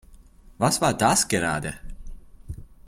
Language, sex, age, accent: German, male, 30-39, Österreichisches Deutsch